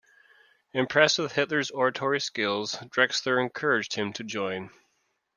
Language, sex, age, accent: English, male, 30-39, United States English